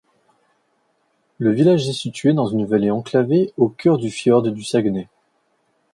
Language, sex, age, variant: French, male, 30-39, Français de métropole